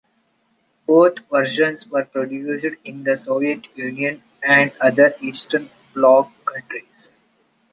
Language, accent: English, India and South Asia (India, Pakistan, Sri Lanka)